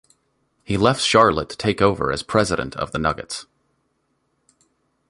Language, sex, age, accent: English, male, 19-29, United States English